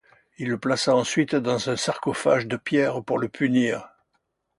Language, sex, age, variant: French, male, 80-89, Français de métropole